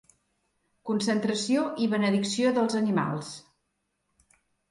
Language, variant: Catalan, Central